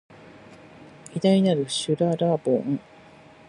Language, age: Japanese, 60-69